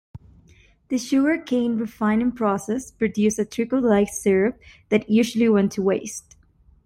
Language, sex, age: English, female, 19-29